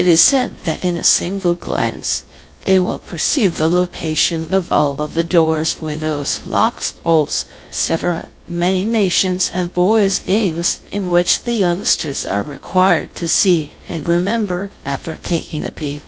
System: TTS, GlowTTS